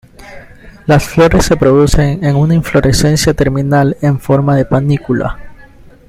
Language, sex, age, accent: Spanish, male, 19-29, Andino-Pacífico: Colombia, Perú, Ecuador, oeste de Bolivia y Venezuela andina